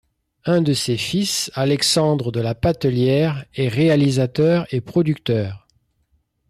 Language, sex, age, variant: French, male, 50-59, Français de métropole